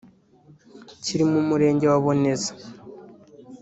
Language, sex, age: Kinyarwanda, male, under 19